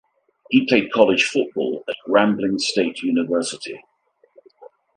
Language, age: English, 60-69